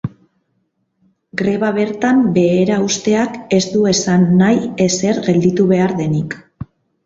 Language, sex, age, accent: Basque, female, 30-39, Mendebalekoa (Araba, Bizkaia, Gipuzkoako mendebaleko herri batzuk)